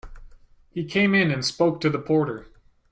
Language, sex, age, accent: English, male, 19-29, Canadian English